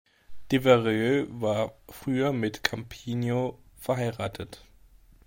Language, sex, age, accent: German, male, 19-29, Deutschland Deutsch